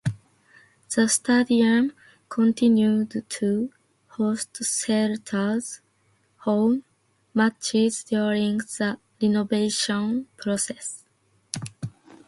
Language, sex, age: English, female, 19-29